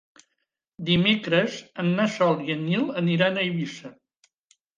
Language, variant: Catalan, Central